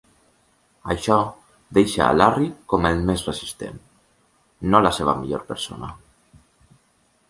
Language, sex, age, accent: Catalan, male, 19-29, valencià